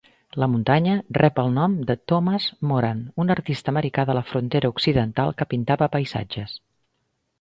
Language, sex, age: Catalan, female, 50-59